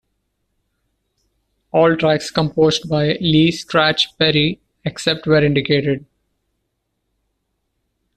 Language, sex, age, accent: English, male, 40-49, India and South Asia (India, Pakistan, Sri Lanka)